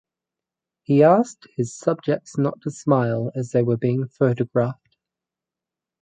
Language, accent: English, Australian English